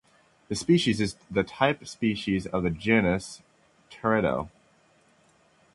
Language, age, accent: English, 19-29, United States English